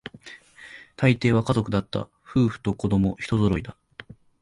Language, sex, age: Japanese, male, 19-29